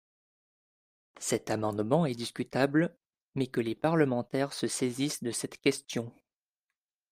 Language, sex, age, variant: French, male, 19-29, Français de métropole